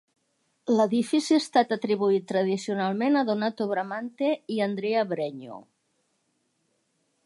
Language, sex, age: Catalan, female, 60-69